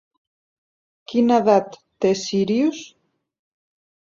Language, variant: Catalan, Central